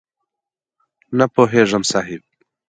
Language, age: Pashto, 19-29